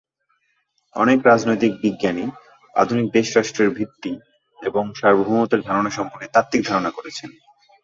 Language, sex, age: Bengali, male, 19-29